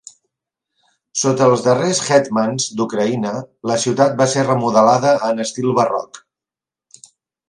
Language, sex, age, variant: Catalan, male, 50-59, Central